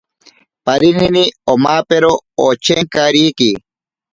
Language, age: Ashéninka Perené, 40-49